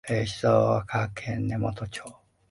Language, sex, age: Japanese, male, 30-39